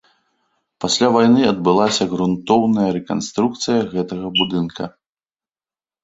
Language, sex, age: Belarusian, male, 30-39